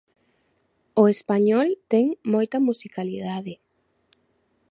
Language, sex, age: Galician, female, 19-29